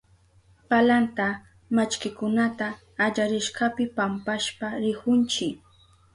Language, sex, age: Southern Pastaza Quechua, female, 19-29